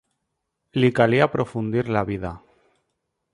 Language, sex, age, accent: Catalan, male, 30-39, valencià